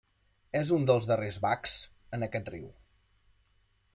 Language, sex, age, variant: Catalan, male, 40-49, Central